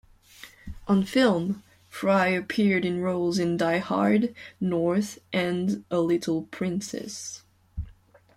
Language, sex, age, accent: English, female, 19-29, United States English